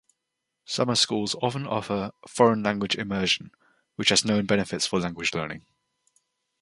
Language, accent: English, England English